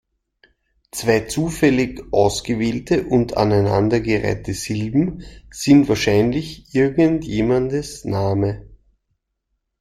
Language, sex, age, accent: German, male, 30-39, Österreichisches Deutsch